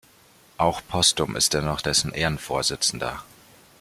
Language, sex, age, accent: German, male, 19-29, Deutschland Deutsch